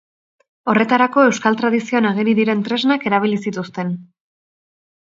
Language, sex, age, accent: Basque, female, 30-39, Erdialdekoa edo Nafarra (Gipuzkoa, Nafarroa)